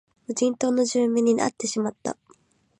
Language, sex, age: Japanese, female, 19-29